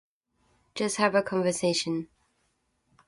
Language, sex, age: English, female, 19-29